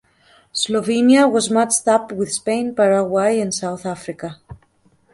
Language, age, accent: English, 30-39, United States English